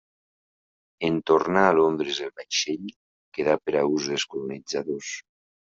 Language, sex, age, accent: Catalan, male, 40-49, valencià